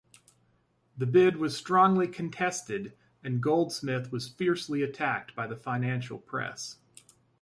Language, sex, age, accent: English, male, 30-39, United States English